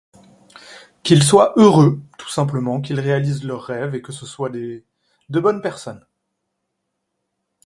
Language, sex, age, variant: French, male, 19-29, Français de métropole